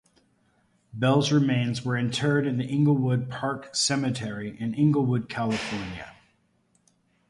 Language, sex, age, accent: English, male, 40-49, United States English